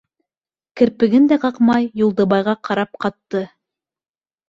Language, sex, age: Bashkir, female, 19-29